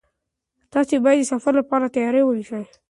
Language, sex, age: Pashto, male, 19-29